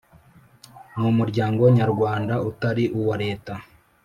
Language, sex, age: Kinyarwanda, male, 19-29